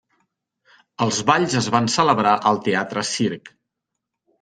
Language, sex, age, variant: Catalan, male, 50-59, Central